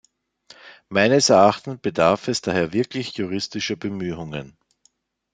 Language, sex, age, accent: German, male, 50-59, Österreichisches Deutsch